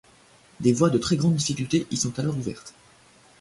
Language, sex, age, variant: French, male, 19-29, Français de métropole